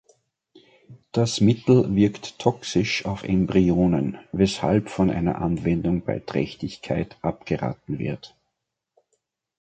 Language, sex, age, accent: German, male, 50-59, Österreichisches Deutsch